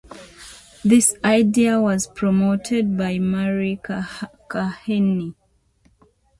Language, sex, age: English, female, 30-39